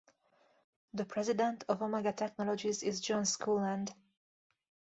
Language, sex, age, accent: English, female, 19-29, United States English